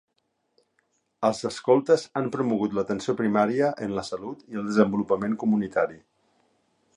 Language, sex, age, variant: Catalan, male, 50-59, Central